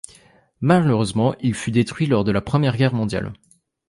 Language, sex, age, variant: French, male, 19-29, Français de métropole